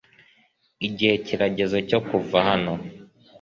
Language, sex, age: Kinyarwanda, male, 19-29